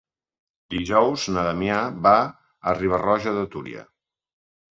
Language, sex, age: Catalan, male, 50-59